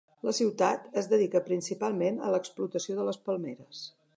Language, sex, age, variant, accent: Catalan, female, 60-69, Central, central